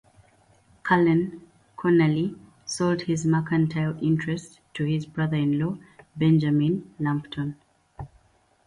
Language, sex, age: English, female, 19-29